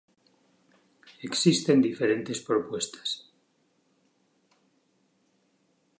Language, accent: Spanish, España: Norte peninsular (Asturias, Castilla y León, Cantabria, País Vasco, Navarra, Aragón, La Rioja, Guadalajara, Cuenca)